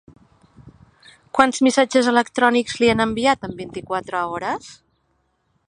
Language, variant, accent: Catalan, Central, central